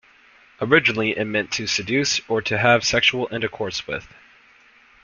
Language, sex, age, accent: English, male, under 19, United States English